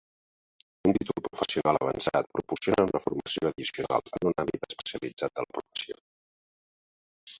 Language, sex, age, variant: Catalan, male, 50-59, Central